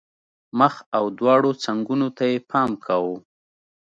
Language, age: Pashto, 30-39